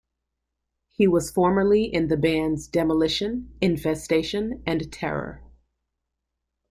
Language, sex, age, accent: English, female, 30-39, United States English